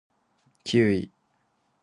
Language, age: Japanese, under 19